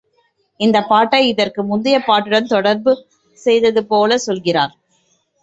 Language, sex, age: Tamil, female, 30-39